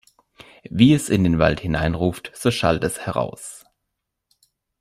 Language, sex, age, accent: German, male, 19-29, Deutschland Deutsch